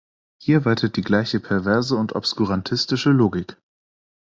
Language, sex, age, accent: German, male, 19-29, Deutschland Deutsch